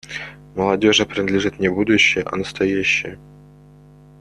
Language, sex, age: Russian, male, 30-39